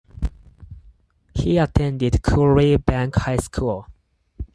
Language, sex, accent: English, male, United States English